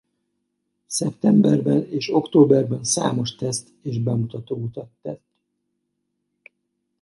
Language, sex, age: Hungarian, male, 50-59